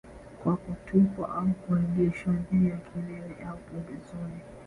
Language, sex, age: Swahili, female, 30-39